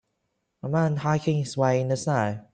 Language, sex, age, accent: English, male, 19-29, England English